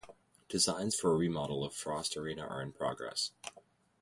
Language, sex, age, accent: English, male, 19-29, United States English